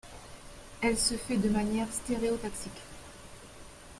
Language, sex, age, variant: French, female, 50-59, Français de métropole